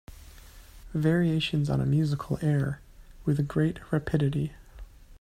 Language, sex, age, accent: English, male, 30-39, United States English